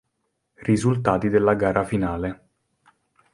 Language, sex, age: Italian, male, 19-29